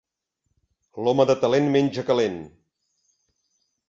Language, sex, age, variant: Catalan, male, 50-59, Central